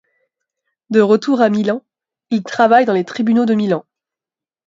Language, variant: French, Français de métropole